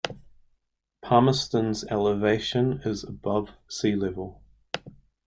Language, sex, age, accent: English, male, 30-39, New Zealand English